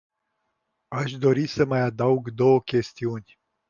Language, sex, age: Romanian, male, 50-59